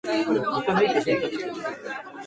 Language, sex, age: Japanese, female, 19-29